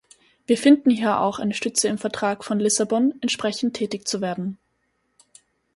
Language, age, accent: German, 19-29, Österreichisches Deutsch